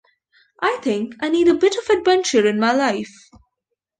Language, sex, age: English, female, under 19